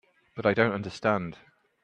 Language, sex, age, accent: English, male, 30-39, England English